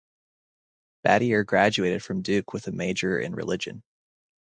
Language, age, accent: English, 19-29, United States English